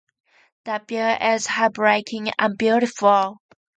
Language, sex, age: English, female, 19-29